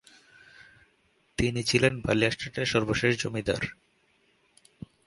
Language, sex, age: Bengali, male, 19-29